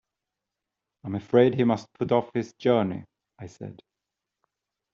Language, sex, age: English, male, 30-39